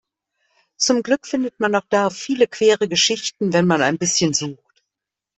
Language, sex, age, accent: German, female, 50-59, Deutschland Deutsch